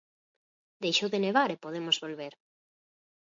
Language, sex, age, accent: Galician, female, 19-29, Normativo (estándar)